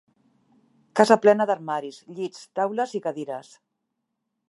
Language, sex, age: Catalan, female, 60-69